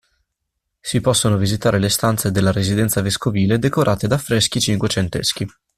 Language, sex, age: Italian, male, 19-29